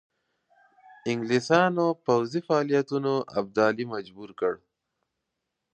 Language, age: Pashto, 19-29